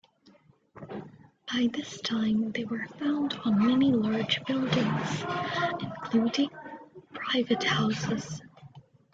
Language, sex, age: English, female, 19-29